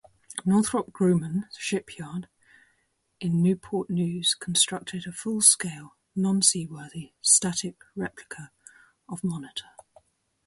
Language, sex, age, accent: English, female, 50-59, England English